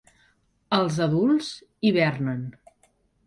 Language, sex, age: Catalan, female, 40-49